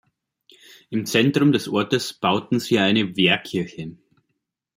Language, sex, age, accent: German, male, 30-39, Deutschland Deutsch